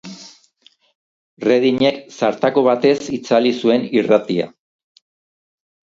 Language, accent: Basque, Erdialdekoa edo Nafarra (Gipuzkoa, Nafarroa)